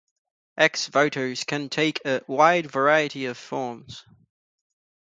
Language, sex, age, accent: English, male, 19-29, United States English; England English